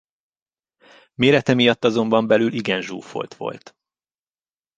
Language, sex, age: Hungarian, male, 30-39